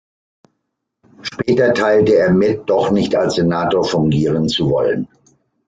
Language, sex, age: German, male, 60-69